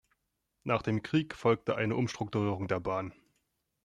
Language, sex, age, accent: German, male, 30-39, Deutschland Deutsch